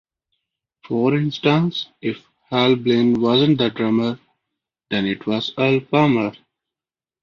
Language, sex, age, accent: English, male, 19-29, India and South Asia (India, Pakistan, Sri Lanka)